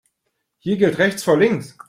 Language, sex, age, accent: German, male, 30-39, Deutschland Deutsch